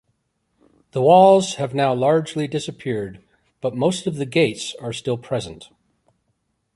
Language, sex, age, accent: English, male, 60-69, United States English